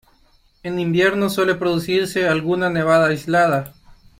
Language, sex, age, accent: Spanish, male, 19-29, América central